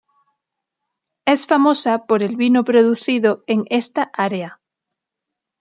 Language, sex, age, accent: Spanish, female, 30-39, España: Sur peninsular (Andalucia, Extremadura, Murcia)